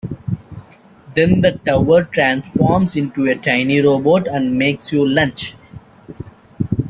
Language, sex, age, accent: English, male, 19-29, United States English